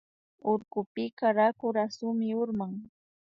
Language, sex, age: Imbabura Highland Quichua, female, 19-29